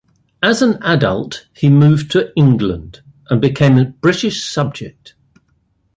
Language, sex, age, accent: English, male, 60-69, England English